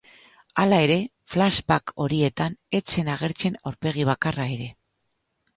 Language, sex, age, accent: Basque, female, 50-59, Mendebalekoa (Araba, Bizkaia, Gipuzkoako mendebaleko herri batzuk)